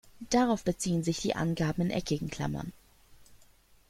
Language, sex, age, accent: German, female, 30-39, Deutschland Deutsch